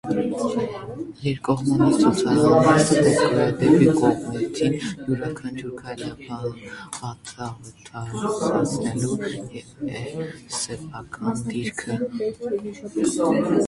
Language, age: Armenian, under 19